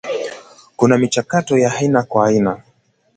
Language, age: Swahili, 19-29